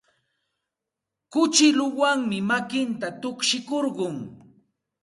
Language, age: Santa Ana de Tusi Pasco Quechua, 40-49